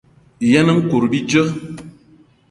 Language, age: Eton (Cameroon), 30-39